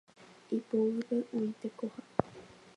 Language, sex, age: Guarani, female, 19-29